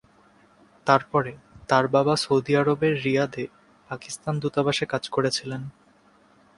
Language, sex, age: Bengali, male, 19-29